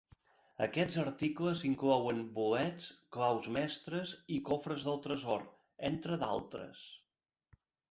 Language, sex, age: Catalan, male, 50-59